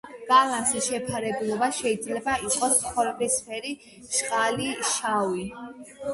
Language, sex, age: Georgian, female, under 19